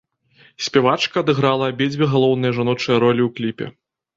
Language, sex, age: Belarusian, male, 30-39